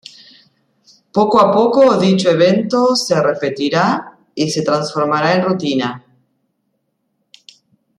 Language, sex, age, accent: Spanish, female, 50-59, Rioplatense: Argentina, Uruguay, este de Bolivia, Paraguay